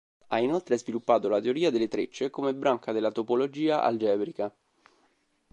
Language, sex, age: Italian, male, 19-29